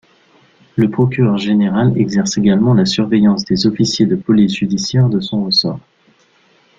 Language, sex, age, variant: French, male, 19-29, Français de métropole